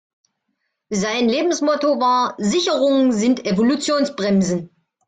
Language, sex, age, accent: German, female, 40-49, Deutschland Deutsch